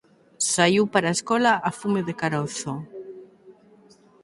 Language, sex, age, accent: Galician, female, 50-59, Normativo (estándar)